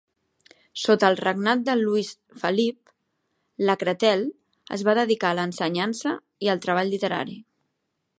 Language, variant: Catalan, Central